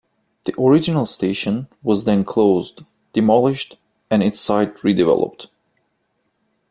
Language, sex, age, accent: English, male, 19-29, United States English